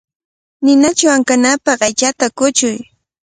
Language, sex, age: Cajatambo North Lima Quechua, female, 30-39